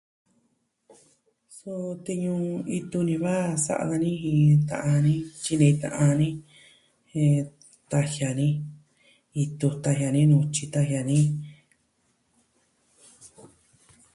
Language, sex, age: Southwestern Tlaxiaco Mixtec, female, 40-49